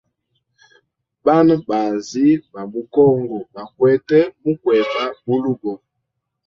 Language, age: Hemba, 40-49